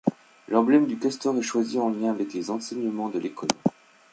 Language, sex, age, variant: French, male, 30-39, Français de métropole